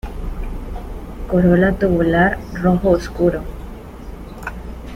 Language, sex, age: Spanish, female, 19-29